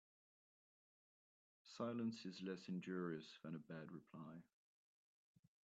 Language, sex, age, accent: English, male, 19-29, Australian English